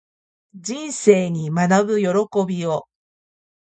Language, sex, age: Japanese, female, 40-49